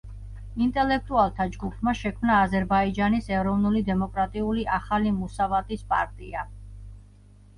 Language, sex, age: Georgian, female, 40-49